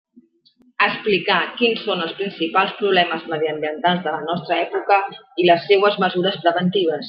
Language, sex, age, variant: Catalan, female, 40-49, Central